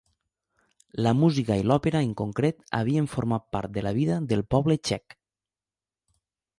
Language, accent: Catalan, nord-occidental; valencià